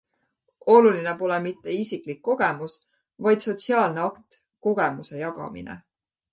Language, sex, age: Estonian, female, 30-39